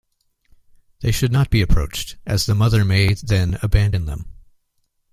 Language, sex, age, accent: English, male, 19-29, United States English